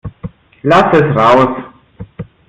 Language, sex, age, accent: German, male, 19-29, Deutschland Deutsch